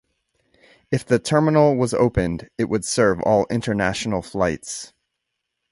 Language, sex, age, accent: English, male, 40-49, United States English